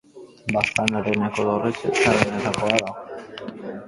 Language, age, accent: Basque, under 19, Mendebalekoa (Araba, Bizkaia, Gipuzkoako mendebaleko herri batzuk)